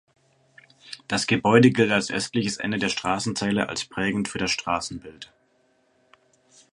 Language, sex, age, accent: German, male, 19-29, Deutschland Deutsch; Süddeutsch